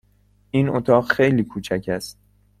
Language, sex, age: Persian, male, 19-29